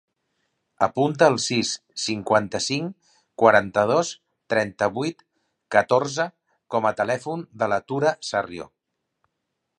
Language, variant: Catalan, Central